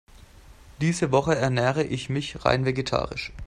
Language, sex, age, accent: German, male, 19-29, Deutschland Deutsch